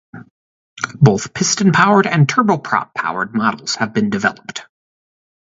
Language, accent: English, United States English; Midwestern